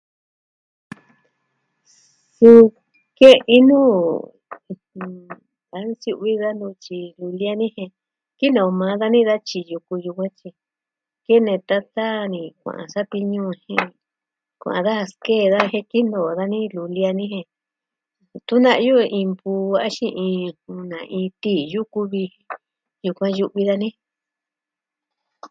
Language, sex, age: Southwestern Tlaxiaco Mixtec, female, 60-69